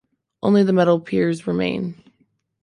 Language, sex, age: English, female, 19-29